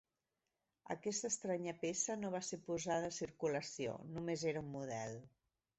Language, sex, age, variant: Catalan, female, 40-49, Central